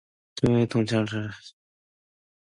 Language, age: Korean, 19-29